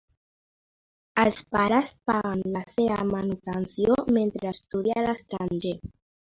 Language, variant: Catalan, Central